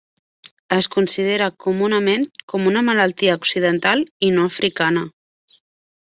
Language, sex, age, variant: Catalan, female, 30-39, Central